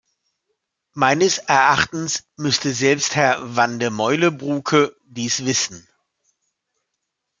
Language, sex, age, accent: German, male, 50-59, Deutschland Deutsch